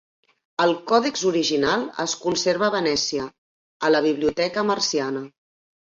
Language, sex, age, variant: Catalan, female, 50-59, Central